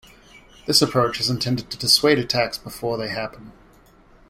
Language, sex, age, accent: English, male, 30-39, New Zealand English